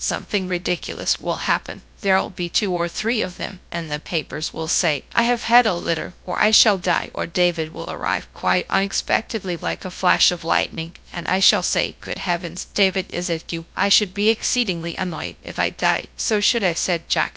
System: TTS, GradTTS